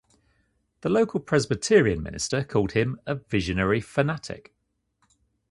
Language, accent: English, England English